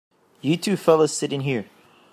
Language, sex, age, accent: English, male, 30-39, United States English